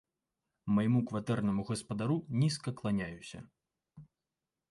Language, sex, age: Belarusian, male, 19-29